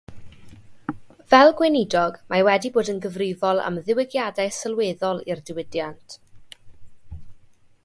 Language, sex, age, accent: Welsh, female, 19-29, Y Deyrnas Unedig Cymraeg